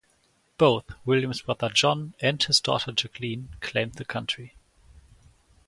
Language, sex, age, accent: English, male, 19-29, England English